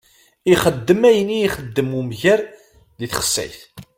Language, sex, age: Kabyle, male, 30-39